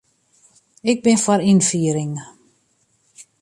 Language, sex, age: Western Frisian, female, 50-59